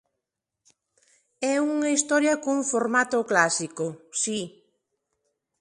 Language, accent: Galician, Neofalante